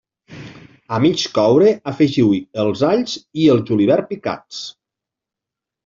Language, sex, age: Catalan, male, 40-49